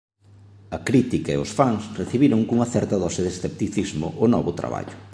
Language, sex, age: Galician, male, 30-39